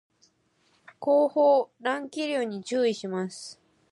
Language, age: Japanese, under 19